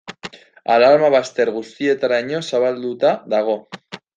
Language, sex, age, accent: Basque, male, 19-29, Mendebalekoa (Araba, Bizkaia, Gipuzkoako mendebaleko herri batzuk)